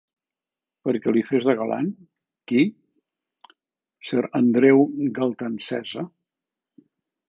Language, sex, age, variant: Catalan, male, 60-69, Central